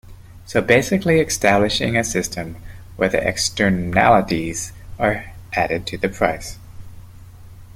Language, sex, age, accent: English, male, 30-39, United States English